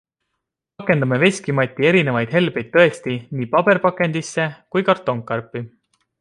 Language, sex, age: Estonian, male, 30-39